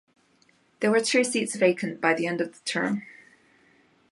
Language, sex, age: English, female, 19-29